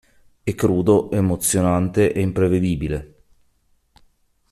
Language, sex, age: Italian, male, 40-49